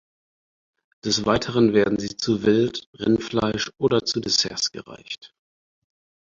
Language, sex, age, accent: German, male, 30-39, Deutschland Deutsch